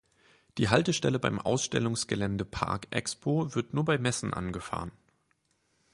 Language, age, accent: German, 19-29, Deutschland Deutsch